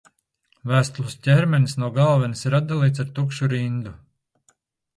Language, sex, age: Latvian, male, 40-49